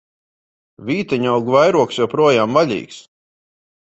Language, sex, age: Latvian, female, 40-49